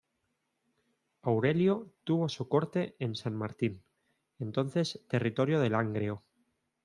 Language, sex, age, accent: Spanish, male, 30-39, España: Centro-Sur peninsular (Madrid, Toledo, Castilla-La Mancha)